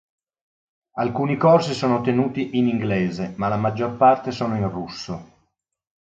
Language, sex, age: Italian, male, 60-69